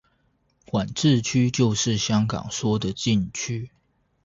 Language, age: Chinese, 30-39